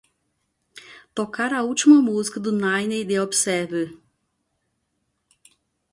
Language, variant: Portuguese, Portuguese (Brasil)